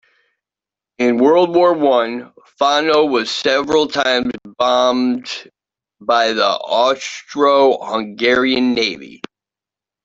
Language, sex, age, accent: English, male, 30-39, United States English